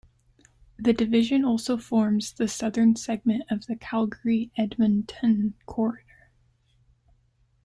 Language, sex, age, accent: English, female, 19-29, United States English